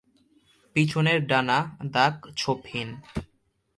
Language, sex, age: Bengali, male, under 19